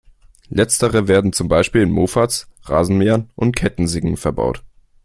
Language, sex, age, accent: German, male, under 19, Deutschland Deutsch